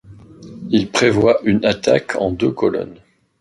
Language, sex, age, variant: French, male, 40-49, Français de métropole